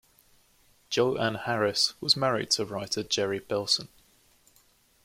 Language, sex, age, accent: English, male, 19-29, England English